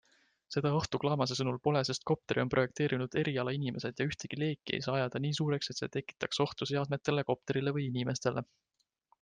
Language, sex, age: Estonian, male, 19-29